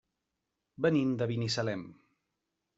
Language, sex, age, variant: Catalan, male, 30-39, Central